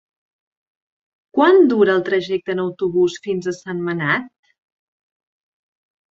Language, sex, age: Catalan, female, 30-39